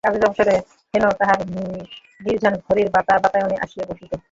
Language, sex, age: Bengali, female, 50-59